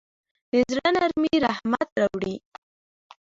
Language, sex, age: Pashto, female, under 19